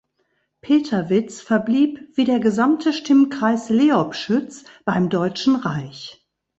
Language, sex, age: German, female, 60-69